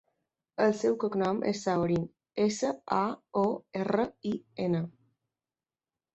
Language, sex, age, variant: Catalan, female, 19-29, Balear